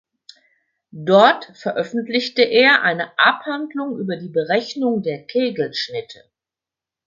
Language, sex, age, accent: German, female, 60-69, Deutschland Deutsch